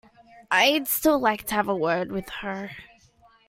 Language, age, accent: English, under 19, Australian English